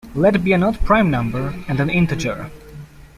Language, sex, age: English, male, 19-29